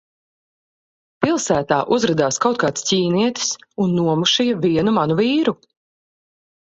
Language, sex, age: Latvian, female, 40-49